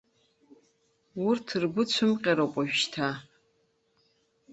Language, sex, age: Abkhazian, female, 50-59